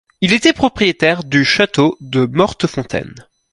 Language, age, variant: French, 19-29, Français de métropole